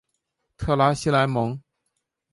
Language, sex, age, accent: Chinese, male, 19-29, 出生地：天津市